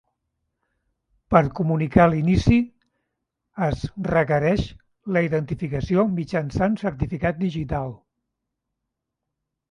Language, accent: Catalan, Barceloní